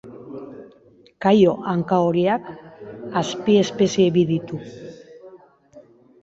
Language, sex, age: Basque, female, 50-59